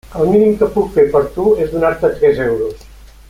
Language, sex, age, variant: Catalan, male, 60-69, Central